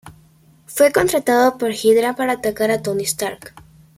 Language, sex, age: Spanish, female, 19-29